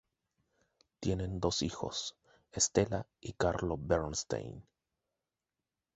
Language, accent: Spanish, Chileno: Chile, Cuyo